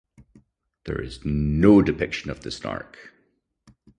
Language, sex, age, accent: English, male, 30-39, Scottish English